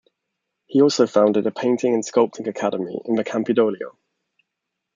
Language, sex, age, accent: English, male, 19-29, England English